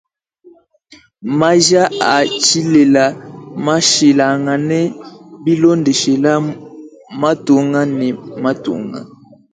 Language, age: Luba-Lulua, 19-29